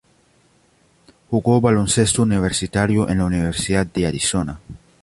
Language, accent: Spanish, Andino-Pacífico: Colombia, Perú, Ecuador, oeste de Bolivia y Venezuela andina